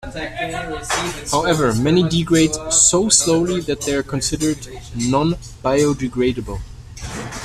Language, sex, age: English, male, 30-39